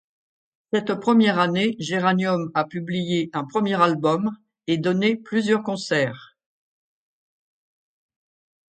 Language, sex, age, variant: French, female, 60-69, Français de métropole